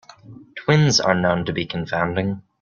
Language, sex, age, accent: English, male, under 19, Canadian English